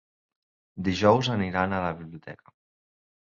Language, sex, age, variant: Catalan, male, 30-39, Central